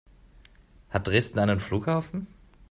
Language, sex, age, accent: German, male, 30-39, Deutschland Deutsch